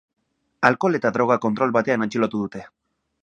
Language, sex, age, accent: Basque, male, 30-39, Mendebalekoa (Araba, Bizkaia, Gipuzkoako mendebaleko herri batzuk)